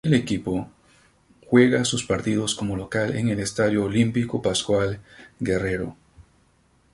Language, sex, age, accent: Spanish, male, 30-39, Andino-Pacífico: Colombia, Perú, Ecuador, oeste de Bolivia y Venezuela andina